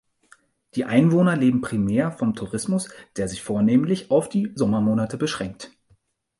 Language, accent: German, Deutschland Deutsch